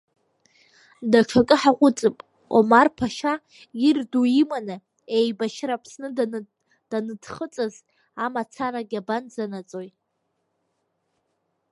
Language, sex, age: Abkhazian, female, under 19